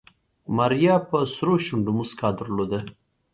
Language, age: Pashto, 30-39